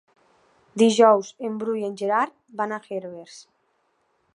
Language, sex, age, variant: Catalan, female, 19-29, Nord-Occidental